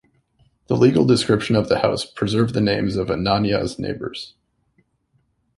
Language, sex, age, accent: English, male, 30-39, Canadian English